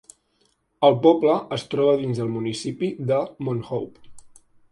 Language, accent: Catalan, central; septentrional